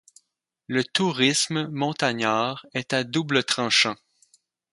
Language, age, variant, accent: French, 19-29, Français d'Amérique du Nord, Français du Canada